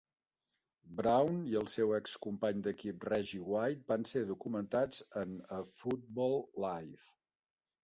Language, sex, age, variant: Catalan, male, 50-59, Central